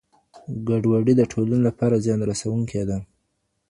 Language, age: Pashto, 19-29